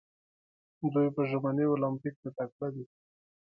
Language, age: Pashto, 30-39